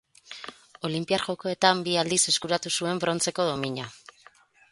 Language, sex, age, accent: Basque, female, 30-39, Mendebalekoa (Araba, Bizkaia, Gipuzkoako mendebaleko herri batzuk)